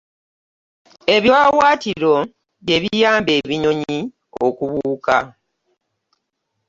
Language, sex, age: Ganda, female, 50-59